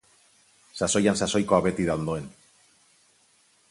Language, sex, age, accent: Basque, male, 40-49, Mendebalekoa (Araba, Bizkaia, Gipuzkoako mendebaleko herri batzuk)